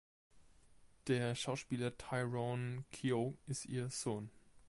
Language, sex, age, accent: German, male, 19-29, Deutschland Deutsch